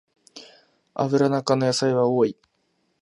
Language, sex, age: Japanese, male, 19-29